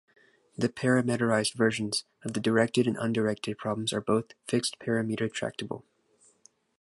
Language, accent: English, India and South Asia (India, Pakistan, Sri Lanka)